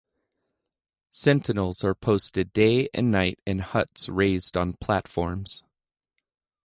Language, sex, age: English, male, 30-39